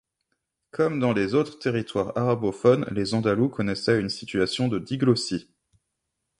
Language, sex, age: French, male, 30-39